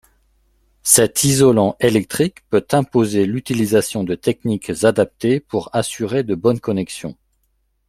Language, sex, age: French, male, 40-49